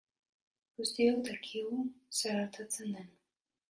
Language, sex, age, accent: Basque, female, 19-29, Mendebalekoa (Araba, Bizkaia, Gipuzkoako mendebaleko herri batzuk)